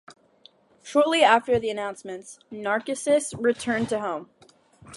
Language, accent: English, United States English